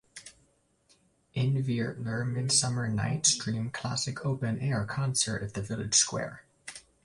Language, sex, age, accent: English, male, 19-29, United States English